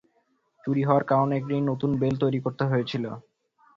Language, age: Bengali, under 19